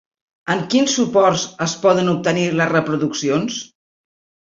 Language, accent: Catalan, Barceloní